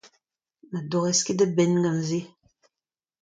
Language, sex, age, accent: Breton, female, 50-59, Kerneveg